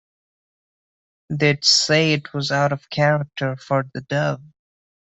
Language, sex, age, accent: English, male, 19-29, India and South Asia (India, Pakistan, Sri Lanka)